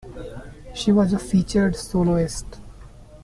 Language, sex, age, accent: English, male, 19-29, India and South Asia (India, Pakistan, Sri Lanka)